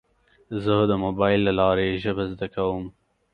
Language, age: Pashto, 19-29